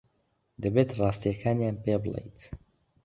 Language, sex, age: Central Kurdish, male, 19-29